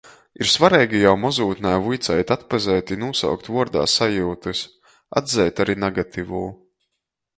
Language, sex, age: Latgalian, male, 19-29